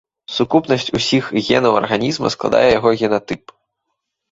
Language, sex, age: Belarusian, male, 19-29